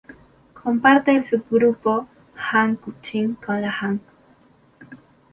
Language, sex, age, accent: Spanish, female, under 19, Andino-Pacífico: Colombia, Perú, Ecuador, oeste de Bolivia y Venezuela andina